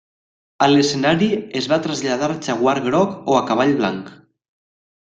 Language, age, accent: Catalan, under 19, valencià